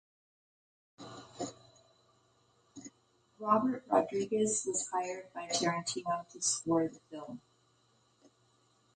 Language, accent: English, United States English